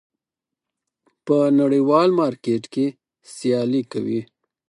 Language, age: Pashto, 30-39